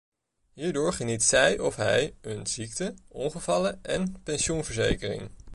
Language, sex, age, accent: Dutch, male, 19-29, Nederlands Nederlands